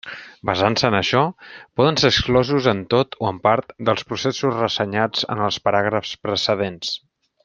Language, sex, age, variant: Catalan, male, 30-39, Central